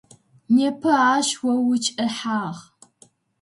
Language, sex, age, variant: Adyghe, female, under 19, Адыгабзэ (Кирил, пстэумэ зэдыряе)